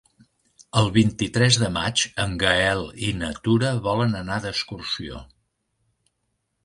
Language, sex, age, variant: Catalan, male, 70-79, Central